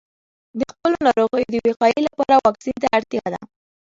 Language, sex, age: Pashto, female, under 19